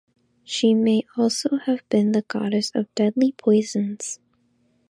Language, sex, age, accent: English, female, under 19, United States English